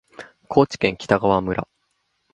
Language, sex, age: Japanese, male, 30-39